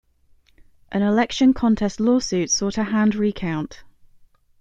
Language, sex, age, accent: English, female, 19-29, England English